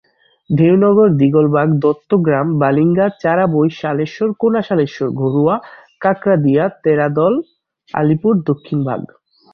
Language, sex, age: Bengali, male, 19-29